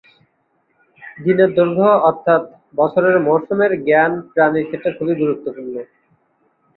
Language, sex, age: Bengali, male, 19-29